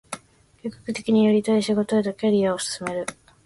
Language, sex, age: Japanese, female, 19-29